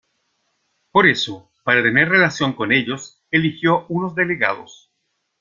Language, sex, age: Spanish, male, 50-59